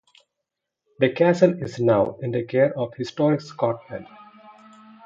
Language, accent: English, India and South Asia (India, Pakistan, Sri Lanka)